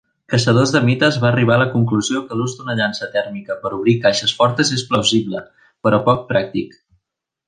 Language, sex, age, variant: Catalan, male, 19-29, Central